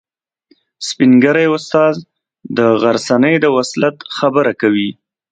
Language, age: Pashto, 30-39